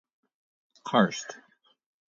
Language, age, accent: English, 30-39, United States English